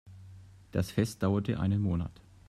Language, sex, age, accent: German, male, 30-39, Deutschland Deutsch